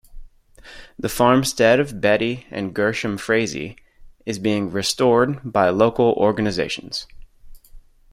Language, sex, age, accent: English, male, 30-39, United States English